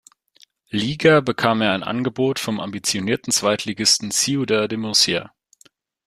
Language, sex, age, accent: German, male, 19-29, Deutschland Deutsch